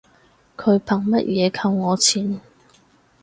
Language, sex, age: Cantonese, female, 30-39